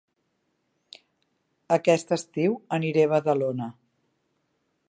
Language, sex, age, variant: Catalan, female, 50-59, Central